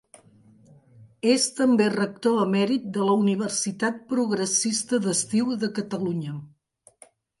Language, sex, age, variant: Catalan, female, 60-69, Central